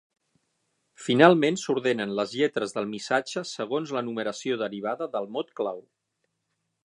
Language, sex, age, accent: Catalan, male, 50-59, balear; central